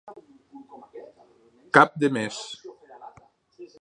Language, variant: Catalan, Central